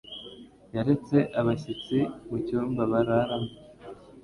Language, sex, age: Kinyarwanda, male, 30-39